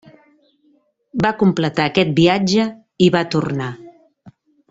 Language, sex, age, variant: Catalan, female, 40-49, Central